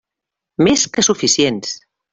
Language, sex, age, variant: Catalan, female, 60-69, Central